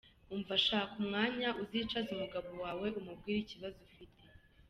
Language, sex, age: Kinyarwanda, female, under 19